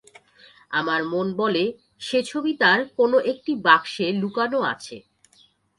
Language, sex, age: Bengali, female, 19-29